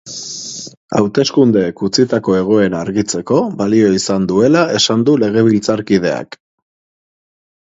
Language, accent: Basque, Erdialdekoa edo Nafarra (Gipuzkoa, Nafarroa)